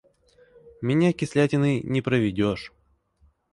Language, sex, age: Russian, male, 30-39